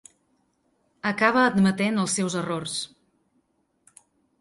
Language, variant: Catalan, Central